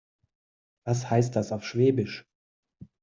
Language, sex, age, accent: German, male, 40-49, Deutschland Deutsch